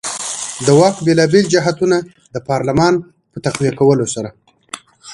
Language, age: Pashto, 30-39